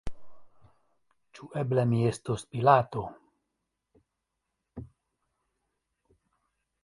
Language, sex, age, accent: Esperanto, male, 50-59, Internacia